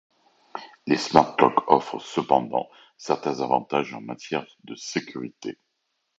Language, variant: French, Français de métropole